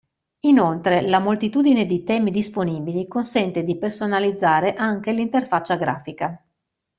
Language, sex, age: Italian, female, 40-49